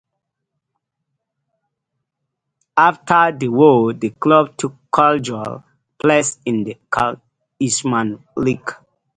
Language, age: English, 19-29